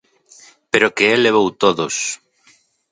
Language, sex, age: Galician, male, 40-49